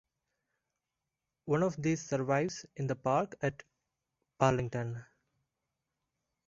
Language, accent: English, India and South Asia (India, Pakistan, Sri Lanka)